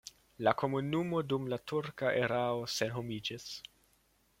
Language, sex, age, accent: Esperanto, male, 19-29, Internacia